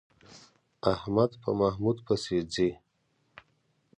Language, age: Pashto, 19-29